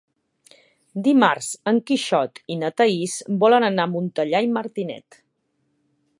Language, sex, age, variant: Catalan, female, 40-49, Central